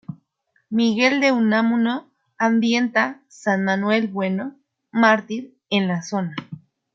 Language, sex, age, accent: Spanish, female, 19-29, México